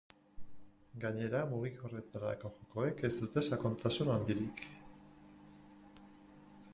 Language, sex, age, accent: Basque, male, 50-59, Erdialdekoa edo Nafarra (Gipuzkoa, Nafarroa)